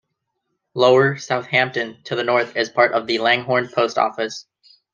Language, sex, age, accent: English, male, 19-29, United States English